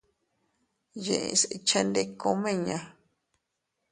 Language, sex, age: Teutila Cuicatec, female, 30-39